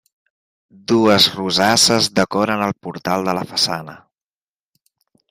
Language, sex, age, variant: Catalan, male, 19-29, Central